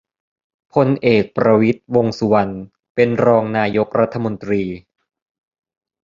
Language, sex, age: Thai, male, 19-29